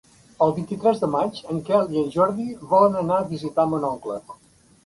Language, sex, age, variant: Catalan, male, 60-69, Central